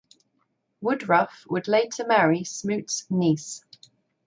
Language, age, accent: English, 30-39, England English